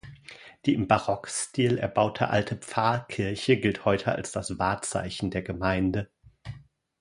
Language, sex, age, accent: German, male, 40-49, Deutschland Deutsch